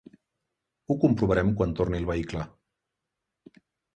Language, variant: Catalan, Central